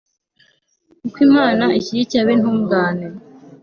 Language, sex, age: Kinyarwanda, female, 19-29